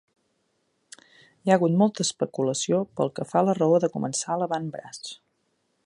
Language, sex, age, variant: Catalan, female, 40-49, Central